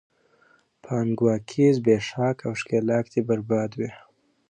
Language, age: Pashto, 19-29